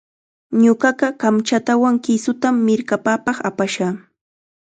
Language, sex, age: Chiquián Ancash Quechua, female, 19-29